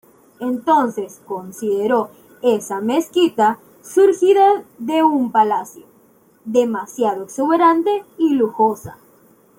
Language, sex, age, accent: Spanish, female, 19-29, México